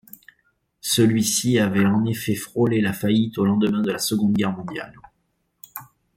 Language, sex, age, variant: French, male, 40-49, Français de métropole